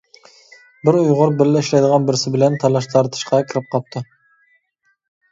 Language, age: Uyghur, 19-29